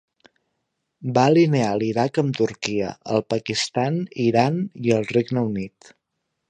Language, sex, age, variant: Catalan, male, 19-29, Central